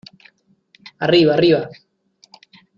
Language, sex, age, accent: Spanish, male, 40-49, Rioplatense: Argentina, Uruguay, este de Bolivia, Paraguay